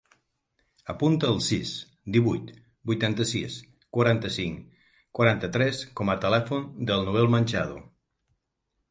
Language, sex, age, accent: Catalan, male, 50-59, occidental